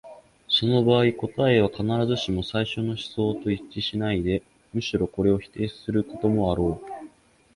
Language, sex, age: Japanese, male, under 19